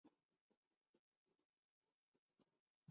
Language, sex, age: Urdu, female, 19-29